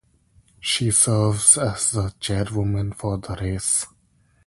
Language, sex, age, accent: English, male, 19-29, India and South Asia (India, Pakistan, Sri Lanka)